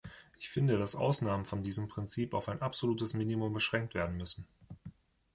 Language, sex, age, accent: German, male, 30-39, Deutschland Deutsch